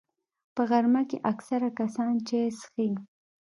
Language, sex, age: Pashto, female, 19-29